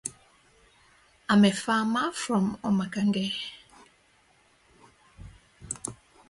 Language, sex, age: English, female, 30-39